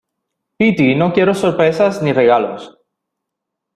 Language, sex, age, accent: Spanish, male, 30-39, Caribe: Cuba, Venezuela, Puerto Rico, República Dominicana, Panamá, Colombia caribeña, México caribeño, Costa del golfo de México